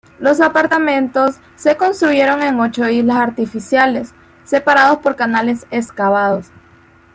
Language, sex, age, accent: Spanish, female, 19-29, América central